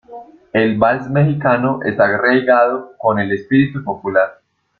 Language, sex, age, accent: Spanish, male, 19-29, Andino-Pacífico: Colombia, Perú, Ecuador, oeste de Bolivia y Venezuela andina